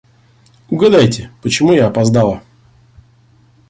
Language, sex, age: Russian, male, 30-39